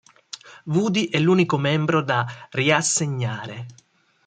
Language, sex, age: Italian, male, 30-39